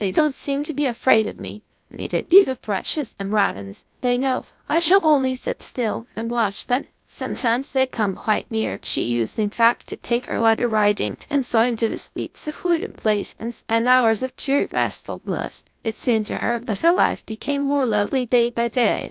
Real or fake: fake